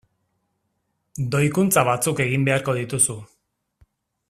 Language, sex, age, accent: Basque, male, 40-49, Erdialdekoa edo Nafarra (Gipuzkoa, Nafarroa)